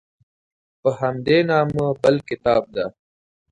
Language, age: Pashto, 19-29